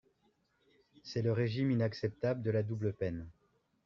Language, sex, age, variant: French, male, 30-39, Français de métropole